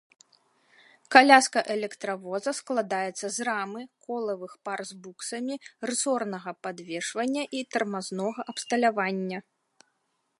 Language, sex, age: Belarusian, female, 30-39